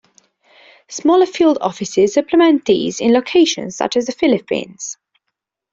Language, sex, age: English, female, under 19